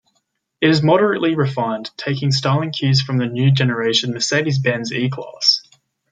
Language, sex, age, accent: English, male, under 19, Australian English